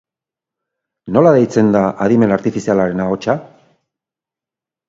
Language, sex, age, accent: Basque, male, 60-69, Erdialdekoa edo Nafarra (Gipuzkoa, Nafarroa)